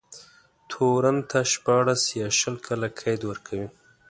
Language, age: Pashto, 19-29